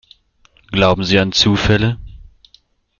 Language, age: German, under 19